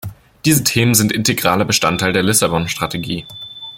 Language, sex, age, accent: German, male, 19-29, Deutschland Deutsch